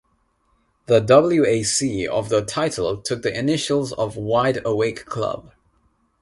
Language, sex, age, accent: English, male, 19-29, England English; India and South Asia (India, Pakistan, Sri Lanka)